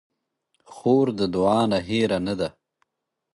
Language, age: Pashto, 30-39